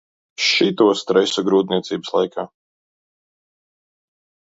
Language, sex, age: Latvian, male, 30-39